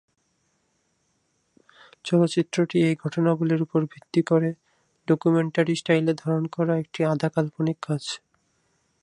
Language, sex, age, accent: Bengali, male, 19-29, প্রমিত বাংলা